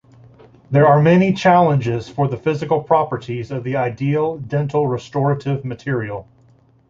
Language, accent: English, United States English